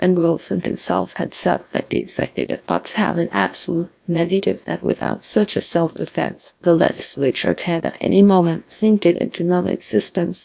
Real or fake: fake